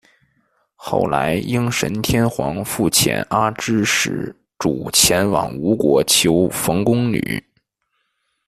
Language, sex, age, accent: Chinese, male, 19-29, 出生地：北京市